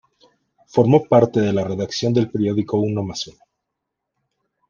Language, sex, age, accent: Spanish, male, 30-39, México